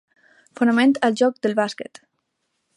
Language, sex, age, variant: Catalan, female, under 19, Alacantí